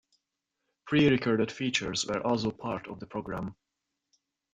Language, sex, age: English, male, 19-29